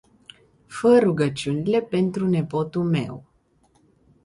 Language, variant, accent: Romanian, Romanian-Romania, Muntenesc